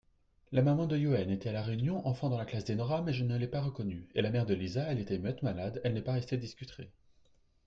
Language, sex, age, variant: French, male, 30-39, Français de métropole